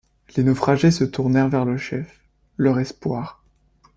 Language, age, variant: French, 19-29, Français de métropole